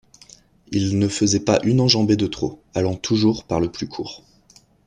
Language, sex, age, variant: French, male, 30-39, Français de métropole